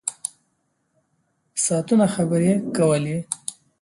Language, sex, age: Pashto, male, 19-29